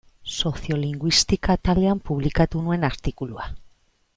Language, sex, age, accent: Basque, female, 40-49, Mendebalekoa (Araba, Bizkaia, Gipuzkoako mendebaleko herri batzuk)